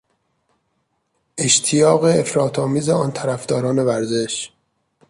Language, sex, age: Persian, male, 30-39